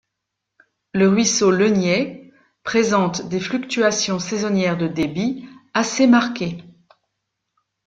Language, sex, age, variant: French, female, 50-59, Français de métropole